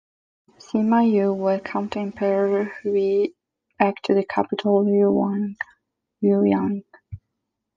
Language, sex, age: English, female, 19-29